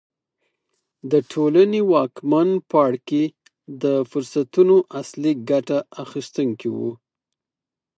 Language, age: Pashto, 30-39